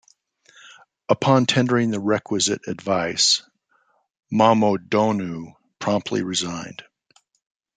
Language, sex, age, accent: English, male, 50-59, United States English